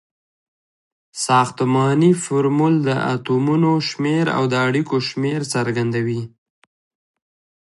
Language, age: Pashto, 19-29